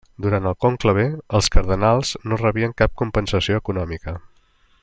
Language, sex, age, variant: Catalan, male, 50-59, Central